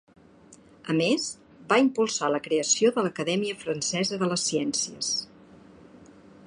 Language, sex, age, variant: Catalan, female, 50-59, Central